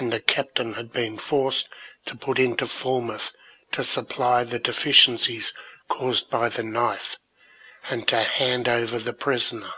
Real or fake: real